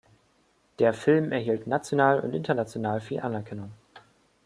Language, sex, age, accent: German, male, 19-29, Deutschland Deutsch